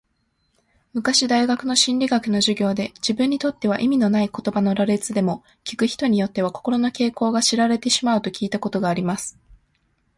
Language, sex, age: Japanese, female, 19-29